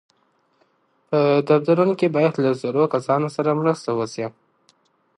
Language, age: Pashto, under 19